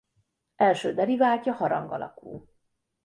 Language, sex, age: Hungarian, female, 50-59